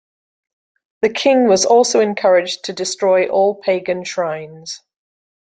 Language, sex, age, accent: English, female, 50-59, Scottish English